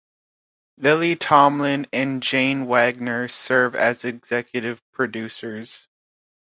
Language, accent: English, United States English